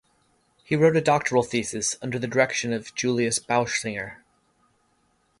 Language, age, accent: English, 50-59, United States English